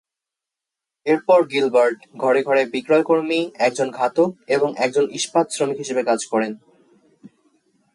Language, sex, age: Bengali, male, 19-29